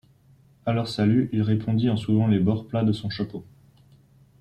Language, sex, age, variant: French, male, under 19, Français de métropole